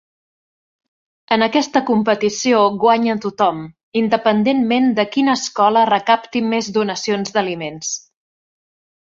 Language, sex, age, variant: Catalan, female, 40-49, Central